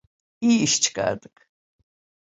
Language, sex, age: Turkish, female, 70-79